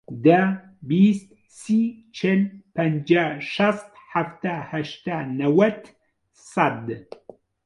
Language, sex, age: Central Kurdish, male, 40-49